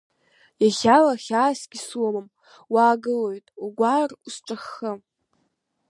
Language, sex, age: Abkhazian, female, under 19